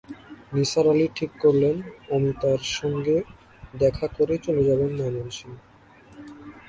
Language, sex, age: Bengali, male, 19-29